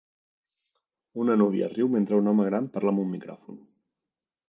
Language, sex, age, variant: Catalan, male, 30-39, Central